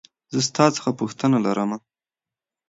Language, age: Pashto, 19-29